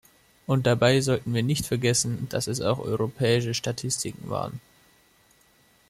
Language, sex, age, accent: German, male, 19-29, Österreichisches Deutsch